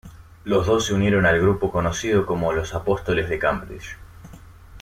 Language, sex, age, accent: Spanish, male, 19-29, Rioplatense: Argentina, Uruguay, este de Bolivia, Paraguay